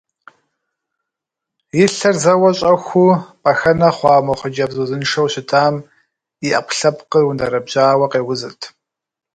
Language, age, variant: Kabardian, 30-39, Адыгэбзэ (Къэбэрдей, Кирил, псоми зэдай)